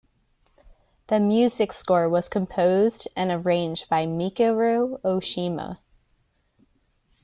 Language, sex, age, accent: English, female, 19-29, United States English